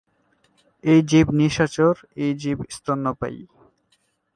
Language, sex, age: Bengali, male, 19-29